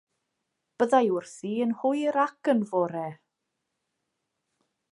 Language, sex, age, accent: Welsh, female, 40-49, Y Deyrnas Unedig Cymraeg